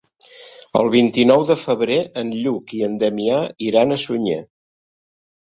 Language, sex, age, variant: Catalan, male, 60-69, Central